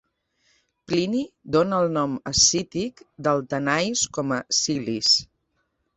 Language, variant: Catalan, Central